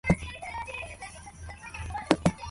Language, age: English, under 19